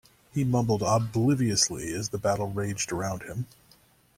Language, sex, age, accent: English, male, 30-39, United States English